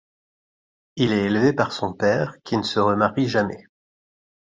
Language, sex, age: French, male, 50-59